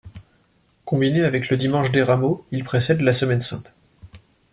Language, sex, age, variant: French, male, 19-29, Français de métropole